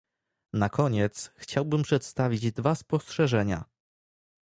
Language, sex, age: Polish, male, 19-29